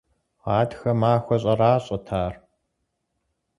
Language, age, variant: Kabardian, 19-29, Адыгэбзэ (Къэбэрдей, Кирил, псоми зэдай)